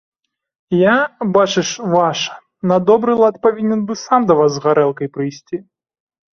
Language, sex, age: Belarusian, male, 19-29